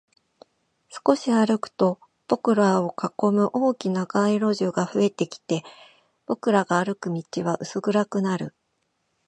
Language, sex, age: Japanese, female, 40-49